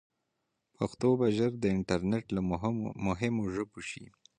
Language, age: Pashto, 19-29